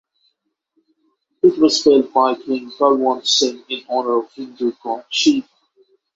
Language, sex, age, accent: English, male, 30-39, United States English; England English